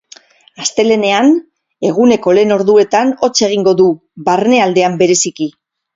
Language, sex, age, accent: Basque, female, 40-49, Mendebalekoa (Araba, Bizkaia, Gipuzkoako mendebaleko herri batzuk)